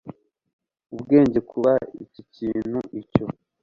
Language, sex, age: Kinyarwanda, male, 19-29